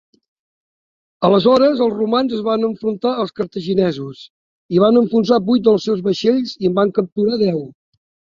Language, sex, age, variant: Catalan, male, 60-69, Septentrional